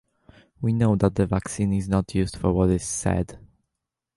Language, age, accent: English, under 19, England English